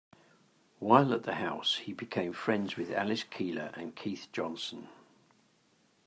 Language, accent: English, England English